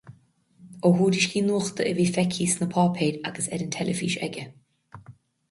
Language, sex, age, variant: Irish, female, 30-39, Gaeilge Chonnacht